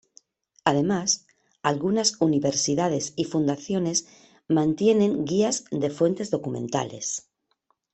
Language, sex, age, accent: Spanish, female, 50-59, España: Norte peninsular (Asturias, Castilla y León, Cantabria, País Vasco, Navarra, Aragón, La Rioja, Guadalajara, Cuenca)